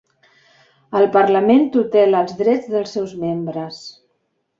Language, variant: Catalan, Central